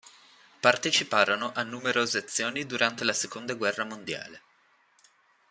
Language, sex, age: Italian, male, under 19